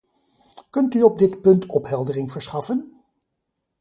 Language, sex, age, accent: Dutch, male, 50-59, Nederlands Nederlands